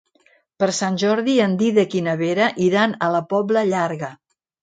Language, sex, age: Catalan, female, 60-69